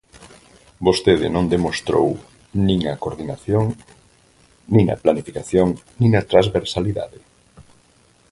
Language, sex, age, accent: Galician, male, 50-59, Normativo (estándar)